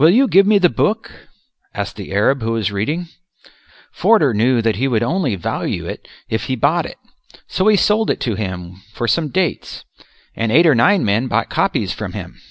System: none